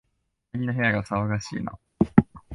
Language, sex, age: Japanese, male, 19-29